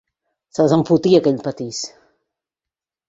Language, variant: Catalan, Central